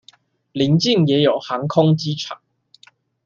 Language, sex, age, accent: Chinese, male, 19-29, 出生地：新北市